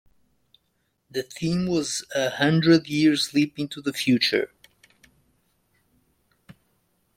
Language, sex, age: English, male, 30-39